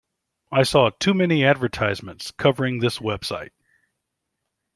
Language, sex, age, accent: English, male, 50-59, United States English